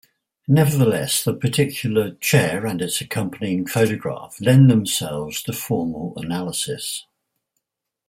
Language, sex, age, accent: English, male, 70-79, England English